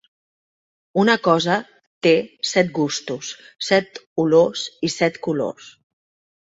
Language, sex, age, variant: Catalan, female, 50-59, Central